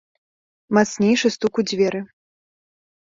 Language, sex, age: Belarusian, male, under 19